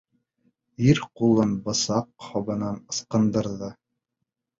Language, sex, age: Bashkir, male, 19-29